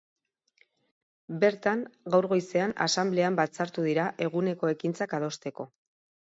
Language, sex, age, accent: Basque, female, 40-49, Erdialdekoa edo Nafarra (Gipuzkoa, Nafarroa)